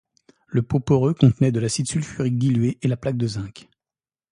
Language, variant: French, Français de métropole